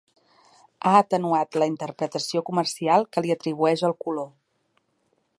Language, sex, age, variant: Catalan, female, 30-39, Central